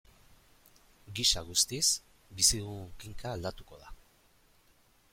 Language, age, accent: Basque, 50-59, Erdialdekoa edo Nafarra (Gipuzkoa, Nafarroa)